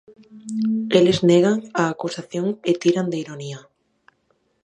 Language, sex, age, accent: Galician, female, 19-29, Neofalante